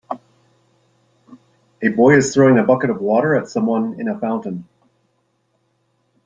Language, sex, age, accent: English, male, 40-49, United States English